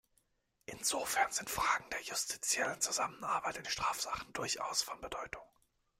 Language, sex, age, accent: German, male, 19-29, Deutschland Deutsch